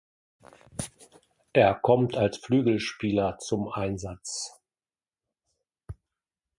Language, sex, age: German, male, 70-79